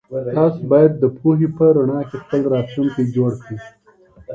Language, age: Pashto, 30-39